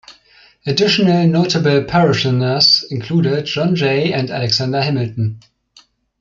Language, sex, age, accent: English, male, 19-29, United States English